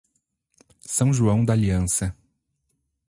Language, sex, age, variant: Portuguese, male, 30-39, Portuguese (Brasil)